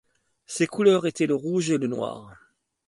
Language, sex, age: French, male, 40-49